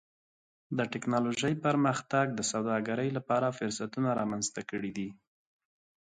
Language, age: Pashto, 30-39